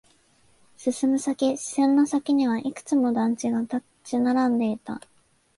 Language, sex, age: Japanese, female, 19-29